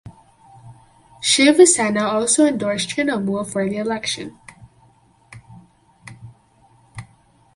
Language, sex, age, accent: English, female, under 19, United States English